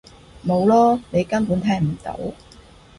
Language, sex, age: Cantonese, female, 30-39